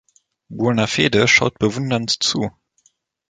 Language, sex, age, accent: German, male, 19-29, Deutschland Deutsch